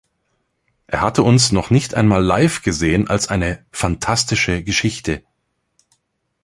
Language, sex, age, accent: German, male, 50-59, Deutschland Deutsch